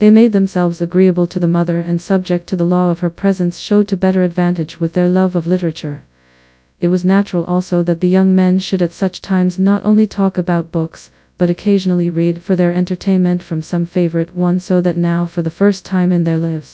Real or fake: fake